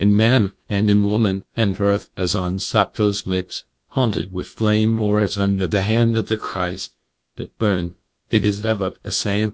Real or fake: fake